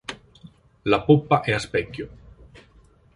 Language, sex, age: Italian, male, 50-59